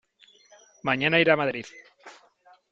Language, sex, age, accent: Spanish, male, 40-49, España: Sur peninsular (Andalucia, Extremadura, Murcia)